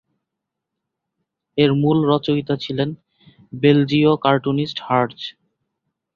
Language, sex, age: Bengali, male, 19-29